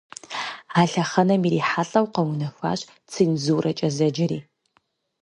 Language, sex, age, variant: Kabardian, female, 19-29, Адыгэбзэ (Къэбэрдей, Кирил, псоми зэдай)